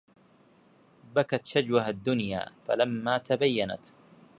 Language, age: Arabic, 30-39